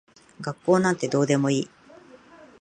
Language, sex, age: Japanese, female, 50-59